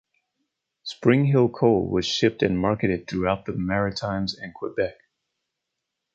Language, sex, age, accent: English, male, 40-49, United States English